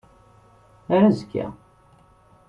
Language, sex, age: Kabyle, male, 19-29